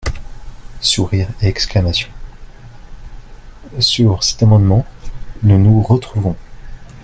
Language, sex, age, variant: French, male, 30-39, Français de métropole